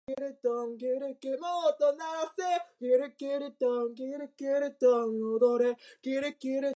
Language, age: Japanese, under 19